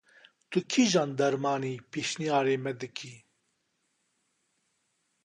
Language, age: Kurdish, 50-59